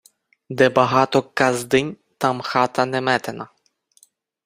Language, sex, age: Ukrainian, male, 30-39